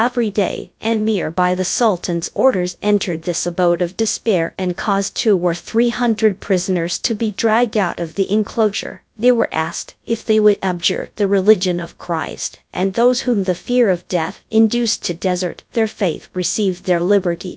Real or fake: fake